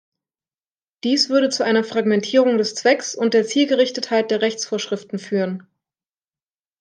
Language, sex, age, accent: German, female, 19-29, Deutschland Deutsch